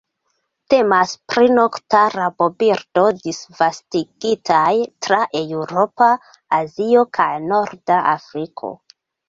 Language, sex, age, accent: Esperanto, female, 19-29, Internacia